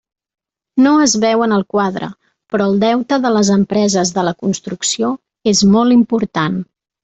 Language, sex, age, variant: Catalan, female, 40-49, Central